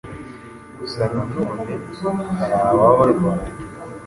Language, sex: Kinyarwanda, male